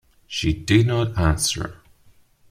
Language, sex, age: English, male, 19-29